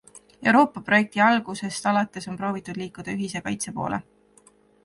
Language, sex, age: Estonian, female, 19-29